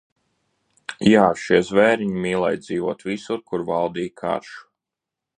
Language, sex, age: Latvian, male, 30-39